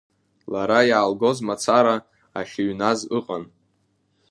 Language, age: Abkhazian, under 19